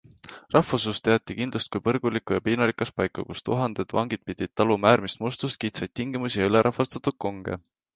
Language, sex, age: Estonian, male, 19-29